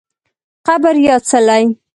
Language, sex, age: Pashto, female, 19-29